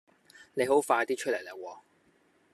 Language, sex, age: Cantonese, male, 30-39